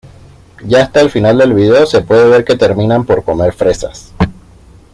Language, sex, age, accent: Spanish, male, 19-29, Caribe: Cuba, Venezuela, Puerto Rico, República Dominicana, Panamá, Colombia caribeña, México caribeño, Costa del golfo de México